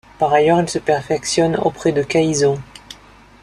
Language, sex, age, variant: French, male, 30-39, Français de métropole